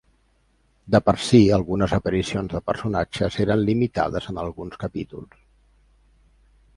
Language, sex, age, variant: Catalan, male, 50-59, Central